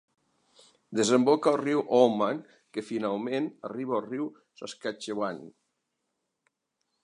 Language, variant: Catalan, Central